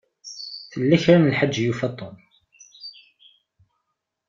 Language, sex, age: Kabyle, male, 19-29